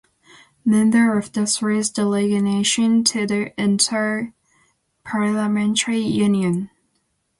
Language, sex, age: English, female, 19-29